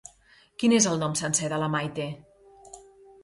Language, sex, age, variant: Catalan, female, 40-49, Central